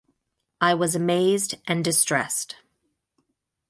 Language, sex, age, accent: English, female, 30-39, United States English